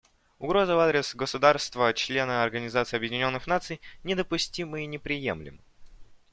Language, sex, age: Russian, male, under 19